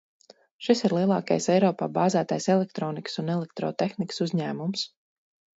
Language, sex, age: Latvian, female, 40-49